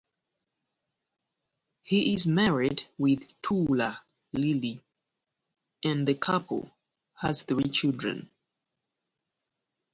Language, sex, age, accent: English, female, 30-39, United States English